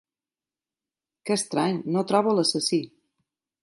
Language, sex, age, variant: Catalan, female, 50-59, Balear